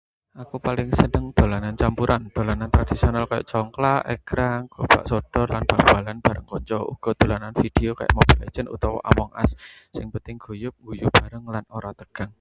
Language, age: Javanese, 30-39